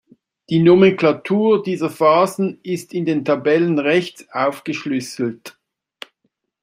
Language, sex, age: German, male, 60-69